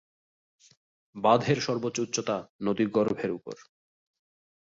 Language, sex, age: Bengali, male, 30-39